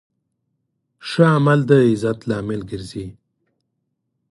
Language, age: Pashto, 30-39